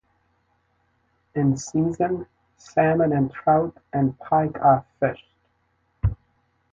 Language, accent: English, United States English